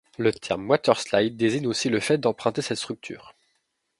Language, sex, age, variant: French, male, 19-29, Français de métropole